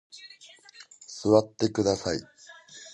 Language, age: Japanese, 19-29